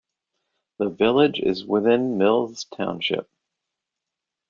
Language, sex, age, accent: English, male, 60-69, United States English